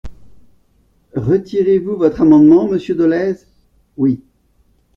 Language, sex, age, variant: French, male, 40-49, Français de métropole